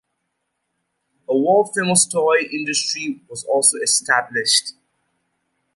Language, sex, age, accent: English, male, 30-39, United States English